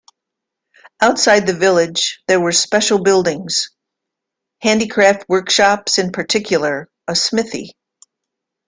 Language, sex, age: English, female, 70-79